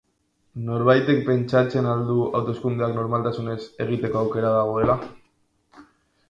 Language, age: Basque, 90+